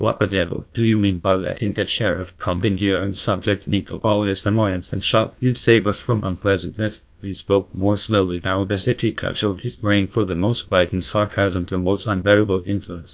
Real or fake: fake